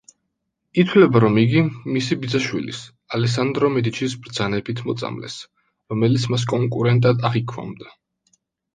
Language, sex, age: Georgian, male, 19-29